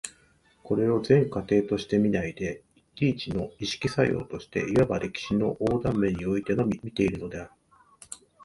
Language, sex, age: Japanese, male, 40-49